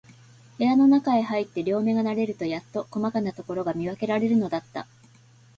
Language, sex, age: Japanese, female, 40-49